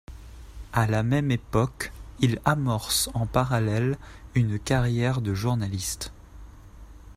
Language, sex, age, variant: French, male, 19-29, Français de métropole